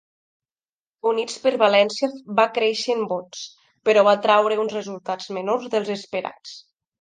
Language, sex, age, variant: Catalan, female, 19-29, Nord-Occidental